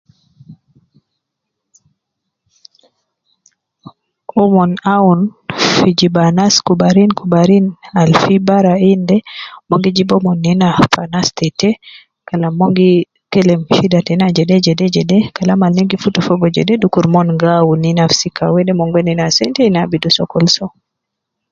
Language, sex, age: Nubi, female, 30-39